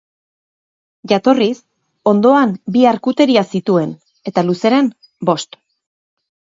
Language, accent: Basque, Erdialdekoa edo Nafarra (Gipuzkoa, Nafarroa)